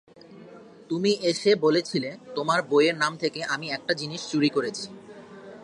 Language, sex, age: Bengali, male, 19-29